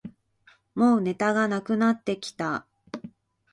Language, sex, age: Japanese, female, 19-29